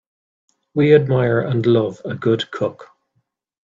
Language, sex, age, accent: English, male, 30-39, Irish English